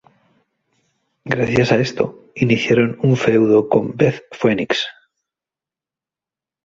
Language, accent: Spanish, España: Centro-Sur peninsular (Madrid, Toledo, Castilla-La Mancha)